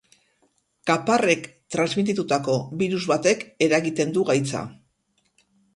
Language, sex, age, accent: Basque, female, 50-59, Erdialdekoa edo Nafarra (Gipuzkoa, Nafarroa)